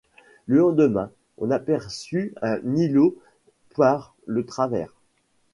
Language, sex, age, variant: French, male, 40-49, Français de métropole